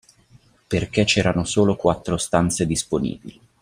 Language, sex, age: Italian, male, 30-39